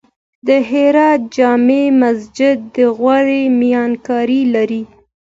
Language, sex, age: Pashto, female, 19-29